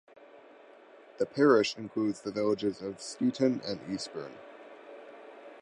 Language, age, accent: English, 19-29, United States English